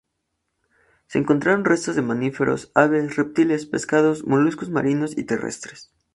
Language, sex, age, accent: Spanish, male, 19-29, México